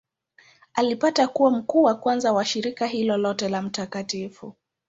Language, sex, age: Swahili, female, 19-29